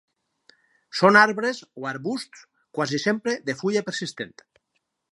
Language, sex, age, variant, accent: Catalan, male, 50-59, Valencià meridional, valencià